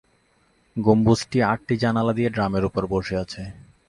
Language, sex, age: Bengali, male, 19-29